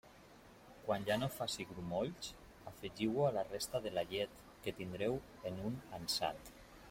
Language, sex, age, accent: Catalan, male, 40-49, valencià